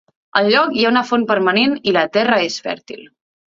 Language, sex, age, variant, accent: Catalan, female, 19-29, Central, Barceloní